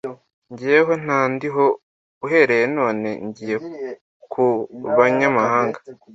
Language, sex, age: Kinyarwanda, male, under 19